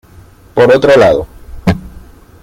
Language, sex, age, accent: Spanish, male, 19-29, Caribe: Cuba, Venezuela, Puerto Rico, República Dominicana, Panamá, Colombia caribeña, México caribeño, Costa del golfo de México